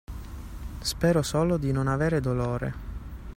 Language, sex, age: Italian, male, 19-29